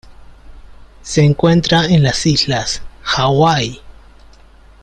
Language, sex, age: Spanish, male, 30-39